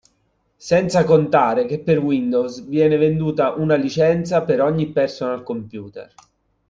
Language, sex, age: Italian, male, 30-39